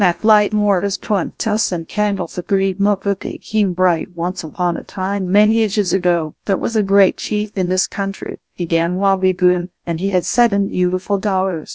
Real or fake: fake